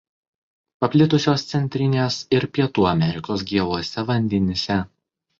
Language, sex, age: Lithuanian, male, 19-29